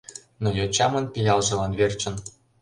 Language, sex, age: Mari, male, 19-29